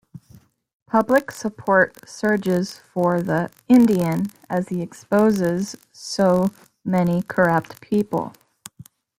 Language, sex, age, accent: English, female, 19-29, United States English